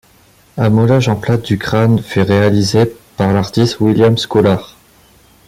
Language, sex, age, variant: French, male, 19-29, Français de métropole